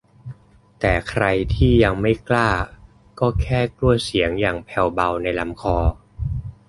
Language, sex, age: Thai, male, 30-39